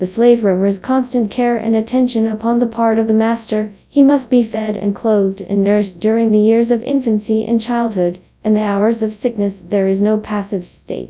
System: TTS, FastPitch